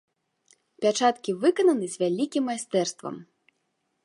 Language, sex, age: Belarusian, female, 30-39